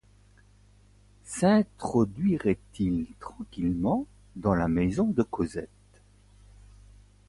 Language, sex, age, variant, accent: French, male, 60-69, Français d'Europe, Français de Belgique